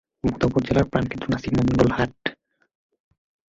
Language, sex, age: Bengali, male, 19-29